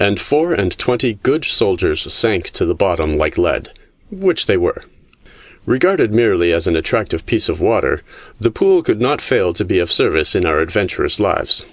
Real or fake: real